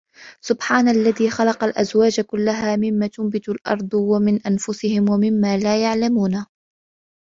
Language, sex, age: Arabic, female, 19-29